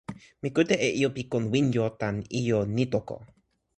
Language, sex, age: Toki Pona, male, 19-29